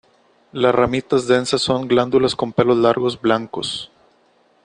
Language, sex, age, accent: Spanish, male, 30-39, México